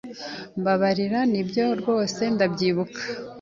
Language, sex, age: Kinyarwanda, female, 19-29